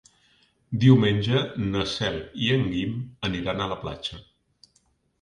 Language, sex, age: Catalan, male, 50-59